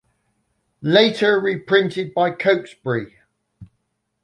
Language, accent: English, England English